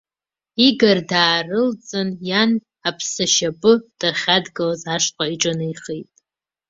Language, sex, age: Abkhazian, female, under 19